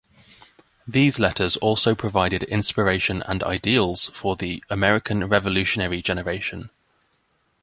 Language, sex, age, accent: English, male, 19-29, England English